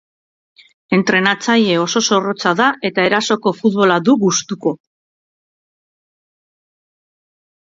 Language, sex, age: Basque, female, 40-49